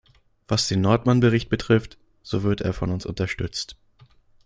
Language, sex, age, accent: German, male, 19-29, Deutschland Deutsch